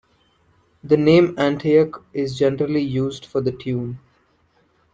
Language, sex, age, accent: English, male, 19-29, India and South Asia (India, Pakistan, Sri Lanka)